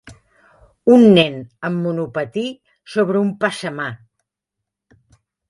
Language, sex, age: Catalan, female, 60-69